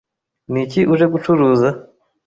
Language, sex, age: Kinyarwanda, male, 19-29